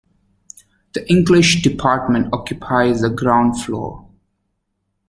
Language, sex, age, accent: English, male, 30-39, United States English